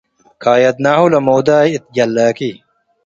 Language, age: Tigre, 19-29